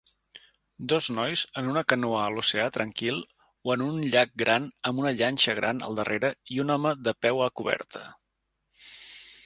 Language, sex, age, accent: Catalan, male, 50-59, central; septentrional